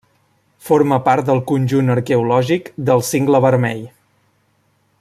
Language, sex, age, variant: Catalan, male, 19-29, Central